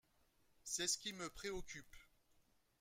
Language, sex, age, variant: French, male, 50-59, Français de métropole